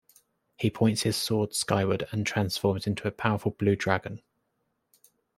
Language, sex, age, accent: English, male, 30-39, England English